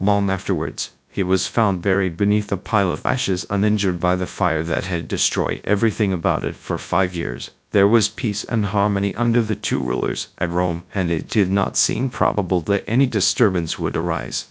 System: TTS, GradTTS